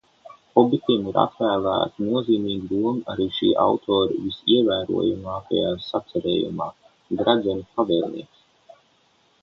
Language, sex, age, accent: Latvian, male, under 19, Vidus dialekts